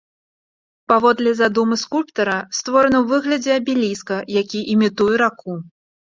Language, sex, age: Belarusian, female, 19-29